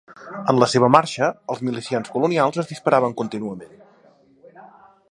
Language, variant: Catalan, Nord-Occidental